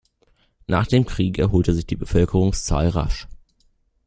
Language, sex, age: German, male, under 19